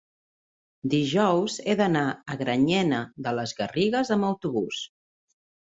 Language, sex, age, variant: Catalan, female, 40-49, Septentrional